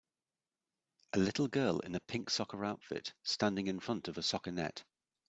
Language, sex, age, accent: English, male, 50-59, England English